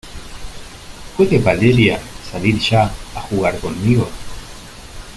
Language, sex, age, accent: Spanish, male, 50-59, Rioplatense: Argentina, Uruguay, este de Bolivia, Paraguay